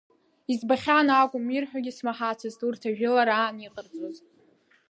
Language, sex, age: Abkhazian, female, under 19